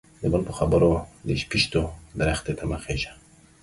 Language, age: Pashto, 30-39